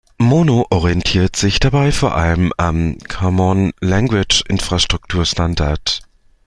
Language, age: German, 30-39